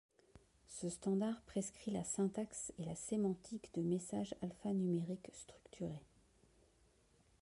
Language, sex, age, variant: French, female, 50-59, Français de métropole